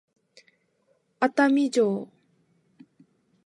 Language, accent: Japanese, 関西弁